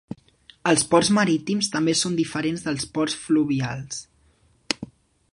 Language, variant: Catalan, Central